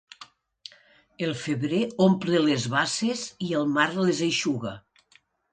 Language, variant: Catalan, Nord-Occidental